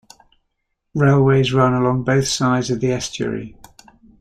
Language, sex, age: English, male, 60-69